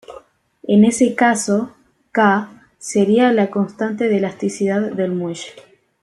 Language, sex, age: Spanish, female, 19-29